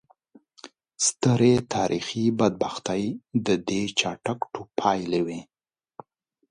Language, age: Pashto, 50-59